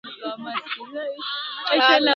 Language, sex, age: Swahili, female, 19-29